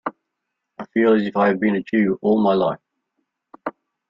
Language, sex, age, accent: English, male, 70-79, Australian English